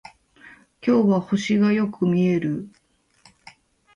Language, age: Japanese, 30-39